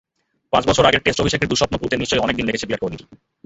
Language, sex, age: Bengali, male, 19-29